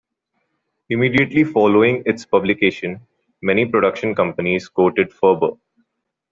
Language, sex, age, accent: English, male, 19-29, India and South Asia (India, Pakistan, Sri Lanka)